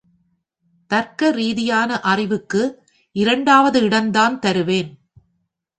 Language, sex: Tamil, female